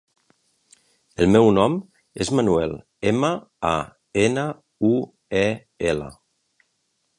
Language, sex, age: Catalan, male, 40-49